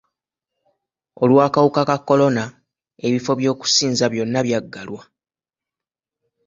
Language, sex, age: Ganda, male, 19-29